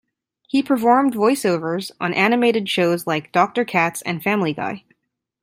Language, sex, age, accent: English, female, 19-29, United States English